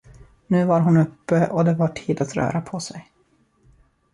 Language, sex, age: Swedish, male, 30-39